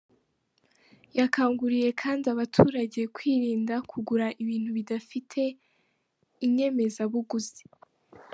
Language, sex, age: Kinyarwanda, female, 19-29